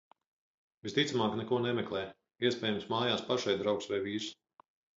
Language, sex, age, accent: Latvian, male, 50-59, Vidus dialekts